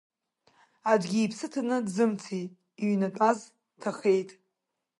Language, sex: Abkhazian, female